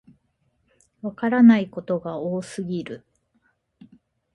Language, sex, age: Japanese, female, 40-49